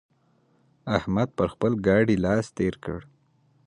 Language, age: Pashto, 19-29